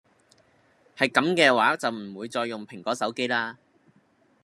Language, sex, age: Cantonese, female, 19-29